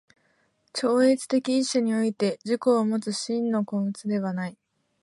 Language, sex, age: Japanese, female, 19-29